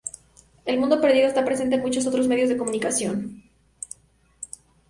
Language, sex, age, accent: Spanish, female, 19-29, México